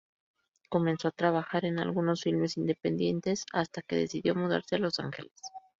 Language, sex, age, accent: Spanish, female, 30-39, México